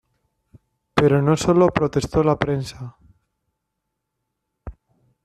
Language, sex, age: Spanish, male, 50-59